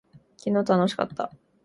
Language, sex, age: Japanese, female, 19-29